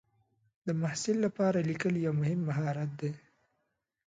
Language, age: Pashto, 19-29